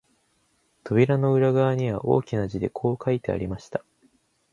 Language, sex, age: Japanese, male, 19-29